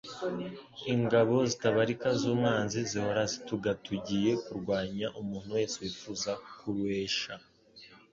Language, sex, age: Kinyarwanda, male, 19-29